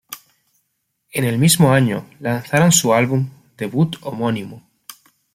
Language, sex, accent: Spanish, male, España: Centro-Sur peninsular (Madrid, Toledo, Castilla-La Mancha)